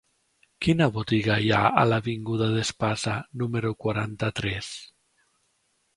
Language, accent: Catalan, valencià